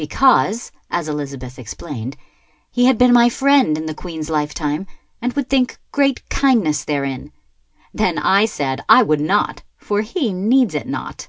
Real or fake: real